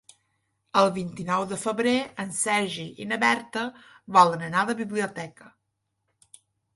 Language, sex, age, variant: Catalan, female, 40-49, Balear